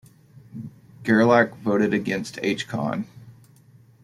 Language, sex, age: English, male, 30-39